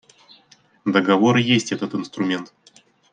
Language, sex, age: Russian, male, 19-29